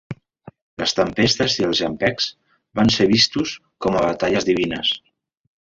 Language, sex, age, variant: Catalan, male, 40-49, Central